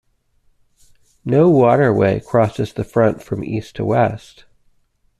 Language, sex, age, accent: English, male, 40-49, United States English